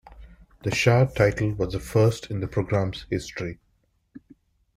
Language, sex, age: English, male, 40-49